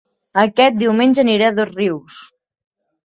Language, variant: Catalan, Central